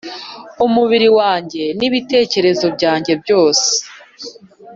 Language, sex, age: Kinyarwanda, female, 30-39